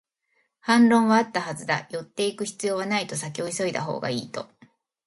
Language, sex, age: Japanese, female, 40-49